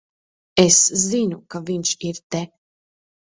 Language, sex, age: Latvian, female, 30-39